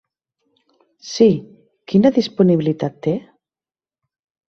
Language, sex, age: Catalan, female, 40-49